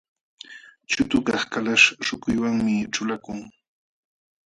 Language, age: Jauja Wanca Quechua, 40-49